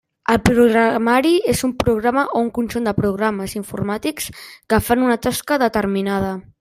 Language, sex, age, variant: Catalan, male, under 19, Central